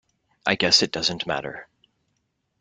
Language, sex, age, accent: English, male, 30-39, United States English